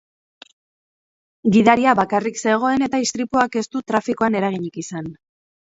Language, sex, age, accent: Basque, female, 30-39, Mendebalekoa (Araba, Bizkaia, Gipuzkoako mendebaleko herri batzuk)